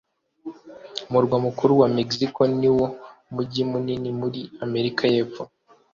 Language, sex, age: Kinyarwanda, male, 19-29